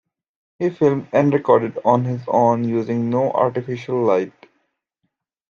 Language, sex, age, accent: English, male, 19-29, United States English